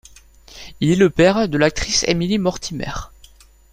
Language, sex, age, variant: French, male, 19-29, Français de métropole